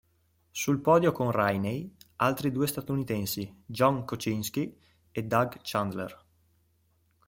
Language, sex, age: Italian, male, 19-29